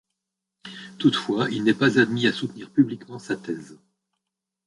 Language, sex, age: French, male, 60-69